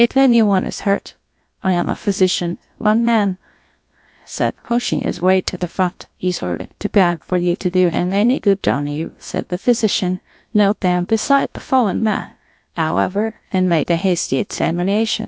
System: TTS, GlowTTS